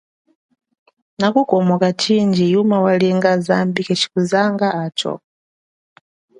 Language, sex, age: Chokwe, female, 40-49